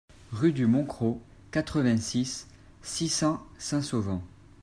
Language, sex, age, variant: French, male, 19-29, Français de métropole